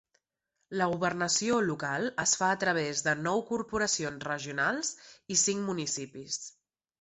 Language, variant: Catalan, Central